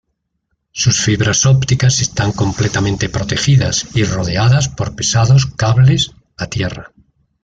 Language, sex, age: Spanish, male, 60-69